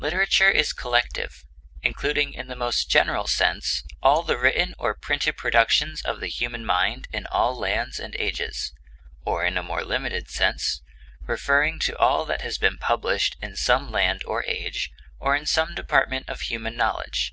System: none